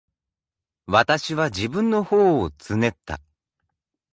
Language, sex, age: Japanese, male, 30-39